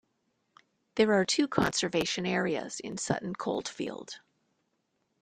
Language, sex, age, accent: English, female, 50-59, Canadian English